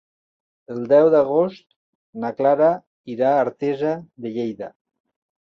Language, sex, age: Catalan, male, 50-59